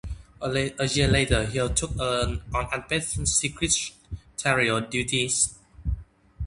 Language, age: English, 19-29